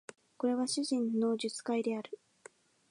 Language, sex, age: Japanese, female, 19-29